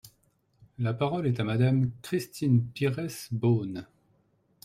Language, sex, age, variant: French, male, 30-39, Français de métropole